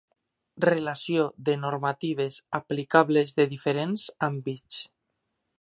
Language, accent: Catalan, valencià